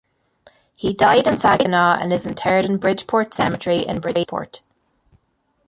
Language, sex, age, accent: English, female, 30-39, Irish English